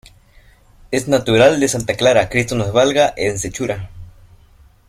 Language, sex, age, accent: Spanish, male, under 19, México